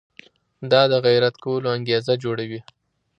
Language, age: Pashto, 30-39